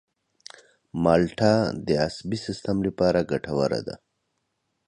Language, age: Pashto, 30-39